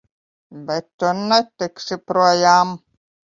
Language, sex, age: Latvian, female, 50-59